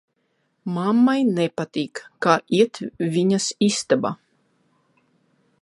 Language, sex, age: Latvian, female, 50-59